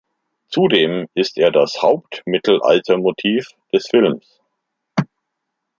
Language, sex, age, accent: German, male, 50-59, Deutschland Deutsch